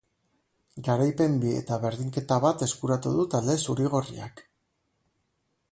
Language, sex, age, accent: Basque, male, 40-49, Batua